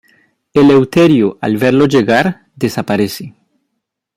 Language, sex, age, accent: Spanish, male, 19-29, Andino-Pacífico: Colombia, Perú, Ecuador, oeste de Bolivia y Venezuela andina